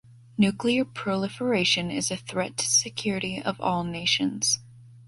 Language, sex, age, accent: English, female, under 19, United States English